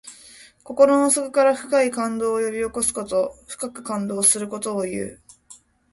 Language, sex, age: Japanese, female, under 19